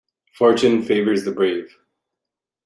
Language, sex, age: English, male, 30-39